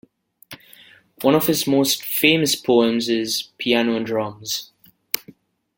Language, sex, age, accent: English, male, under 19, United States English